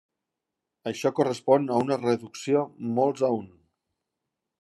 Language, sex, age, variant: Catalan, male, 40-49, Central